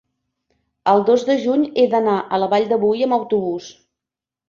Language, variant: Catalan, Central